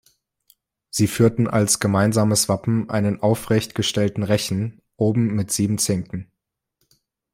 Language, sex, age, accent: German, male, 19-29, Deutschland Deutsch